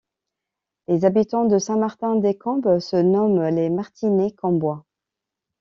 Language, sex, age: French, female, 30-39